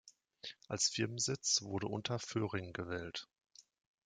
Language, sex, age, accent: German, male, 30-39, Deutschland Deutsch